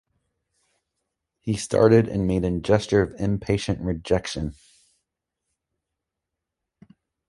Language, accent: English, United States English